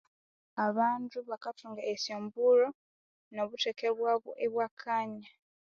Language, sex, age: Konzo, female, 19-29